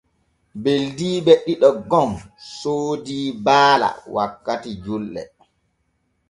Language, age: Borgu Fulfulde, 30-39